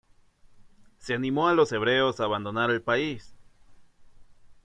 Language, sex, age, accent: Spanish, male, 30-39, México